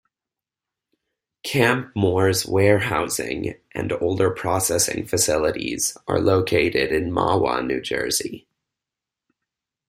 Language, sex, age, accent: English, male, 19-29, United States English